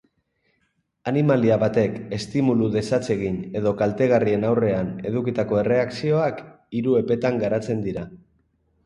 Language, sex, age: Basque, male, 40-49